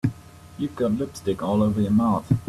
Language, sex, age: English, male, 30-39